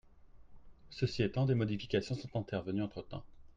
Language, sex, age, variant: French, male, 30-39, Français de métropole